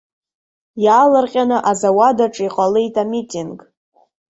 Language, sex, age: Abkhazian, female, 19-29